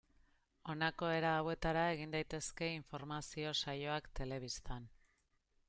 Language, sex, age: Basque, female, 40-49